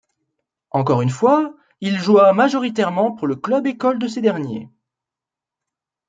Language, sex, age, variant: French, male, 19-29, Français de métropole